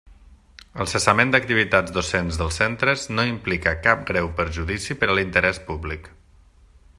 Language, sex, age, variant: Catalan, male, 30-39, Nord-Occidental